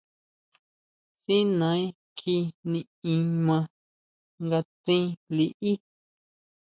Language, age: Huautla Mazatec, 30-39